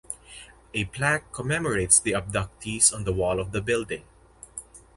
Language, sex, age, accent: English, male, under 19, Filipino